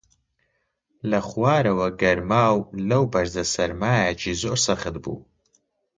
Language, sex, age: Central Kurdish, male, 19-29